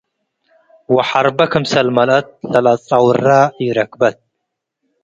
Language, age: Tigre, 19-29